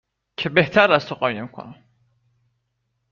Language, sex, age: Persian, male, 19-29